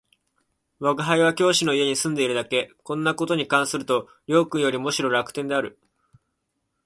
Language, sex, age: Japanese, male, 19-29